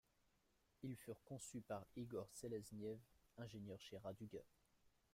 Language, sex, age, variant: French, male, 30-39, Français de métropole